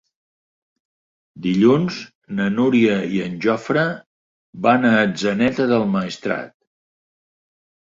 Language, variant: Catalan, Septentrional